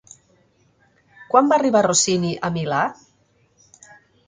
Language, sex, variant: Catalan, female, Central